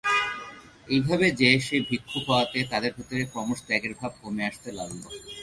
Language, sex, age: Bengali, male, 30-39